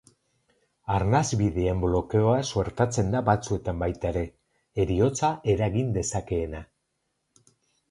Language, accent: Basque, Erdialdekoa edo Nafarra (Gipuzkoa, Nafarroa)